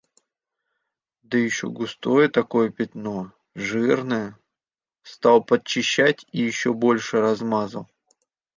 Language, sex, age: Russian, male, 30-39